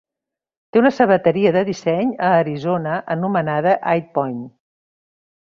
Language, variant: Catalan, Central